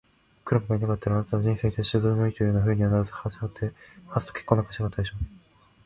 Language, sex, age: Japanese, male, 19-29